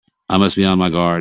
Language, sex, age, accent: English, male, 50-59, United States English